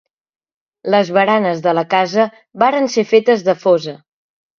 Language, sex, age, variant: Catalan, male, under 19, Central